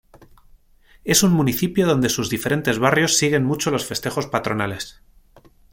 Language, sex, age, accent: Spanish, male, 30-39, España: Centro-Sur peninsular (Madrid, Toledo, Castilla-La Mancha)